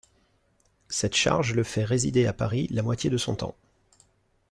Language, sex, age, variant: French, male, 40-49, Français de métropole